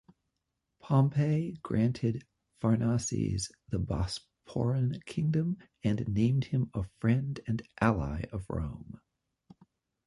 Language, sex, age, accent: English, male, 50-59, United States English